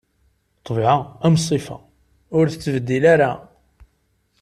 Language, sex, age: Kabyle, male, 30-39